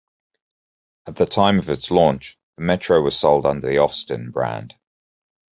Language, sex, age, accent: English, male, 30-39, England English